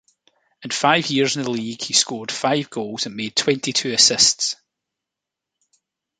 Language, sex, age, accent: English, male, 40-49, Scottish English